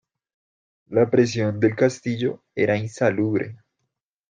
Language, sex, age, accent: Spanish, male, under 19, Andino-Pacífico: Colombia, Perú, Ecuador, oeste de Bolivia y Venezuela andina